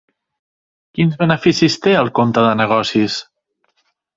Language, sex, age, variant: Catalan, male, 30-39, Central